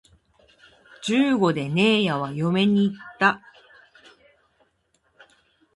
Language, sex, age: Japanese, female, 50-59